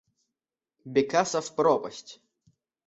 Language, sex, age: Russian, male, 19-29